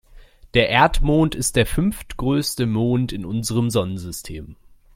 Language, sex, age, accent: German, male, 19-29, Deutschland Deutsch